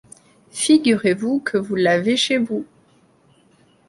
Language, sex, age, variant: French, female, 30-39, Français de métropole